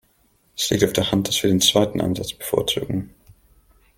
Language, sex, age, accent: German, male, 19-29, Deutschland Deutsch